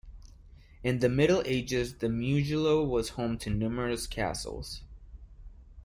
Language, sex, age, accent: English, male, 19-29, United States English